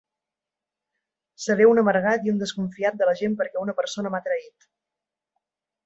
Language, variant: Catalan, Central